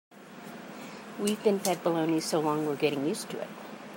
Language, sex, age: English, female, 60-69